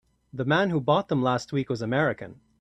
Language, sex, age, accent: English, male, 30-39, Canadian English